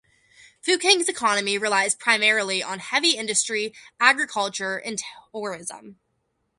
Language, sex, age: English, female, under 19